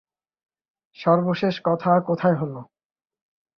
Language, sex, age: Bengali, male, 30-39